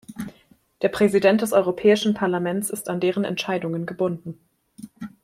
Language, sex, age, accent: German, female, 19-29, Deutschland Deutsch